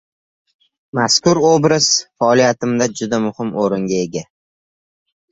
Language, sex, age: Uzbek, male, 19-29